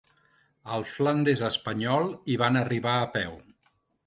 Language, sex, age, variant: Catalan, male, 60-69, Central